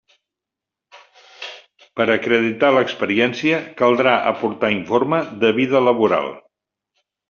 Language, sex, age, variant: Catalan, male, 70-79, Central